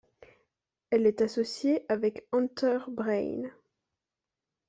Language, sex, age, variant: French, female, 19-29, Français de métropole